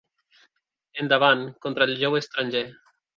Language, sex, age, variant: Catalan, male, 19-29, Central